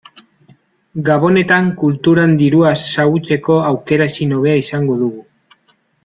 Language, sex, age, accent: Basque, male, 30-39, Mendebalekoa (Araba, Bizkaia, Gipuzkoako mendebaleko herri batzuk)